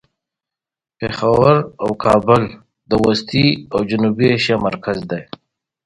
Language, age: Pashto, 30-39